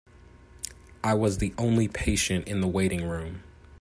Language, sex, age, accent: English, male, 19-29, United States English